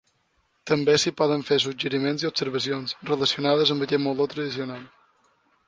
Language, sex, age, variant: Catalan, male, 19-29, Balear